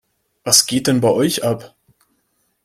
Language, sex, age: German, male, 19-29